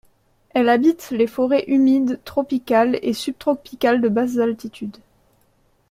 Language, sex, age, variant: French, female, 19-29, Français de métropole